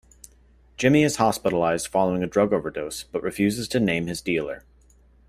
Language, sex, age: English, male, 19-29